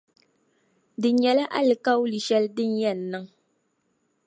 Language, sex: Dagbani, female